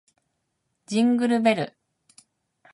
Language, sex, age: Japanese, female, 40-49